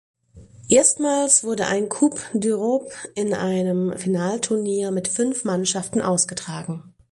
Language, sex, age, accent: German, female, 30-39, Deutschland Deutsch